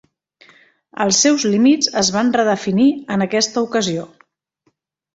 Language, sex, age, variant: Catalan, female, 30-39, Central